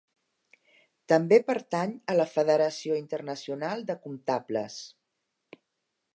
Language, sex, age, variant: Catalan, female, 60-69, Central